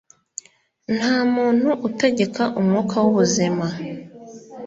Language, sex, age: Kinyarwanda, female, 30-39